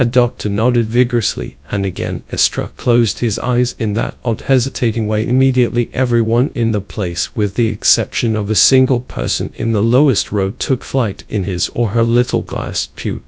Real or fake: fake